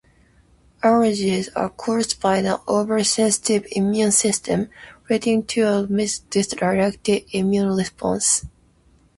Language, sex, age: English, female, 19-29